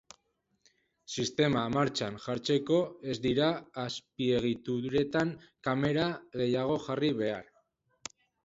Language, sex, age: Basque, female, 40-49